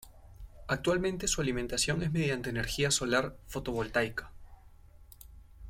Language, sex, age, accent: Spanish, male, 19-29, Andino-Pacífico: Colombia, Perú, Ecuador, oeste de Bolivia y Venezuela andina